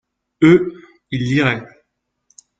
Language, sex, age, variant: French, male, 30-39, Français de métropole